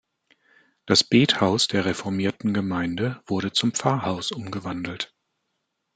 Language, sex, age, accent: German, male, 60-69, Deutschland Deutsch